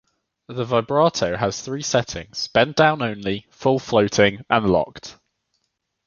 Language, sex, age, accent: English, male, 19-29, England English